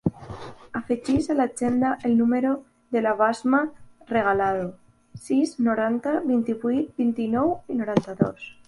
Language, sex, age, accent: Catalan, female, 19-29, valencià